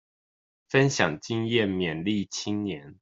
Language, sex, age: Chinese, male, 30-39